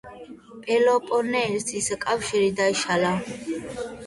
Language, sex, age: Georgian, female, under 19